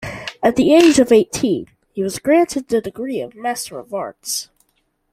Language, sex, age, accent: English, male, under 19, United States English